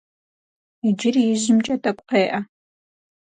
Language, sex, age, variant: Kabardian, female, 30-39, Адыгэбзэ (Къэбэрдей, Кирил, Урысей)